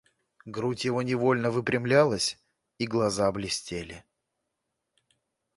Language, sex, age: Russian, male, 30-39